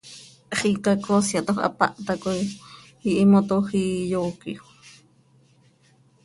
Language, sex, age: Seri, female, 30-39